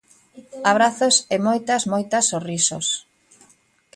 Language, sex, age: Galician, male, 50-59